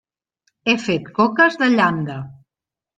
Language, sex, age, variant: Catalan, female, 50-59, Central